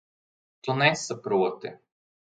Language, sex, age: Latvian, male, 30-39